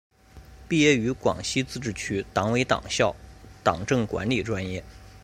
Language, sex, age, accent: Chinese, male, 30-39, 出生地：河南省